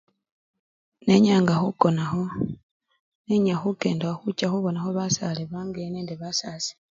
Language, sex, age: Luyia, male, 30-39